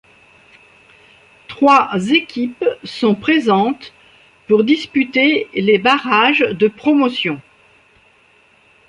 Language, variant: French, Français de métropole